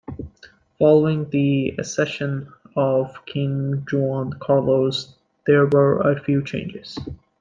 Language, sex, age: English, male, 19-29